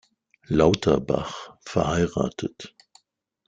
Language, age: German, 50-59